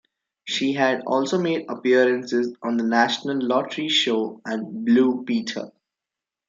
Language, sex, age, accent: English, male, 19-29, India and South Asia (India, Pakistan, Sri Lanka)